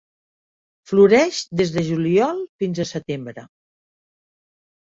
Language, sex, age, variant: Catalan, female, 60-69, Central